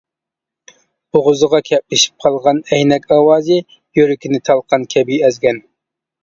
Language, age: Uyghur, 19-29